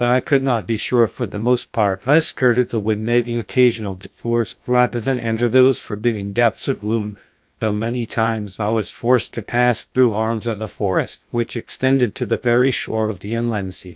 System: TTS, GlowTTS